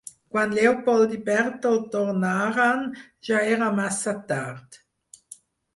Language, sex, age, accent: Catalan, female, 50-59, aprenent (recent, des d'altres llengües)